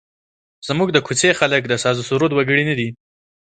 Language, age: Pashto, 19-29